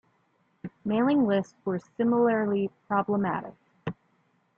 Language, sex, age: English, female, 19-29